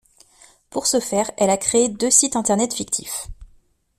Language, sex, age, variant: French, female, 19-29, Français de métropole